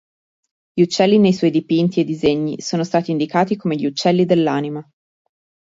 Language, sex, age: Italian, female, 30-39